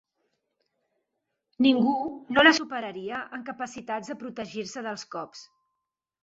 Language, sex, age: Catalan, female, 40-49